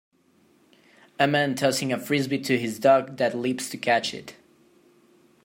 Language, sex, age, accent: English, male, 19-29, United States English